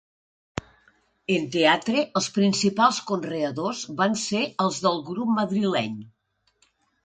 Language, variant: Catalan, Nord-Occidental